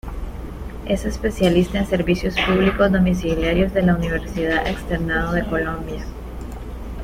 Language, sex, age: Spanish, female, 19-29